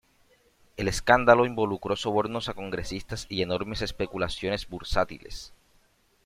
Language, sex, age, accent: Spanish, male, 30-39, Caribe: Cuba, Venezuela, Puerto Rico, República Dominicana, Panamá, Colombia caribeña, México caribeño, Costa del golfo de México